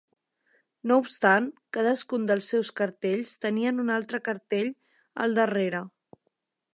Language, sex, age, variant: Catalan, female, 30-39, Central